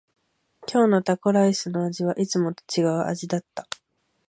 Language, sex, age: Japanese, female, 19-29